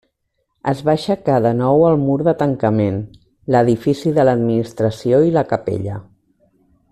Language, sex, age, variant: Catalan, female, 50-59, Central